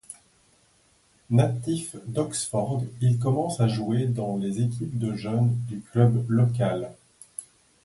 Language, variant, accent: French, Français d'Europe, Français de Belgique